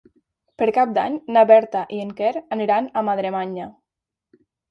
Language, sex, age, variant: Catalan, female, 19-29, Nord-Occidental